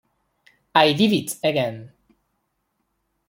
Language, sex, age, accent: Spanish, male, 30-39, España: Sur peninsular (Andalucia, Extremadura, Murcia)